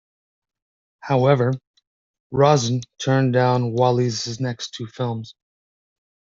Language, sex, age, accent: English, male, 19-29, United States English